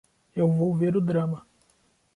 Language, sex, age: Portuguese, male, 19-29